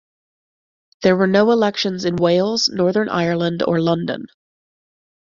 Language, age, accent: English, 30-39, United States English